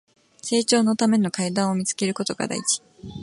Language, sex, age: Japanese, female, 19-29